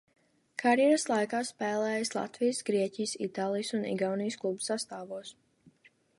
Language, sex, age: Latvian, female, under 19